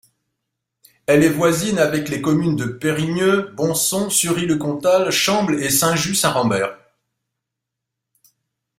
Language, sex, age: French, male, 50-59